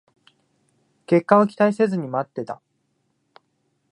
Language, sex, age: Japanese, male, 19-29